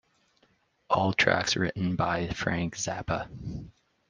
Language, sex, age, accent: English, male, 19-29, United States English